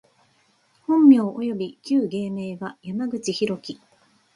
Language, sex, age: Japanese, female, 40-49